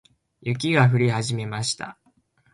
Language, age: Japanese, 19-29